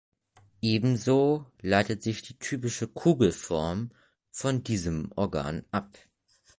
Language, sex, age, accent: German, male, under 19, Deutschland Deutsch